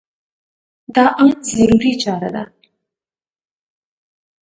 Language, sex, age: Pashto, female, 19-29